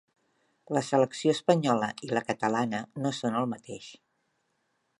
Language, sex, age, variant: Catalan, female, 40-49, Central